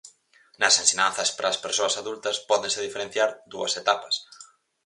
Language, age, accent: Galician, 19-29, Normativo (estándar)